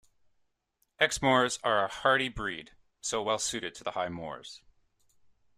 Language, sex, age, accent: English, male, 19-29, Canadian English